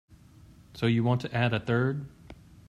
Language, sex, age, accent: English, male, 30-39, United States English